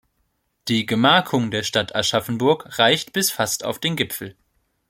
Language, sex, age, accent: German, male, 19-29, Deutschland Deutsch